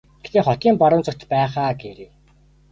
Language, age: Mongolian, 19-29